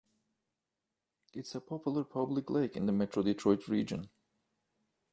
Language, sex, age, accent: English, male, 19-29, United States English